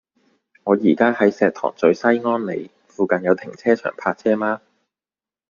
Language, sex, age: Cantonese, male, 19-29